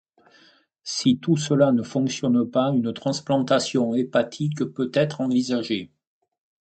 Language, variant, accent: French, Français de métropole, Français du sud de la France